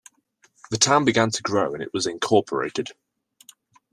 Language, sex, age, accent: English, male, under 19, England English